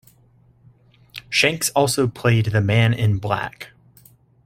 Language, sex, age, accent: English, male, 30-39, United States English